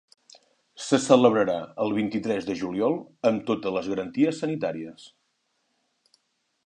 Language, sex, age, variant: Catalan, male, 40-49, Nord-Occidental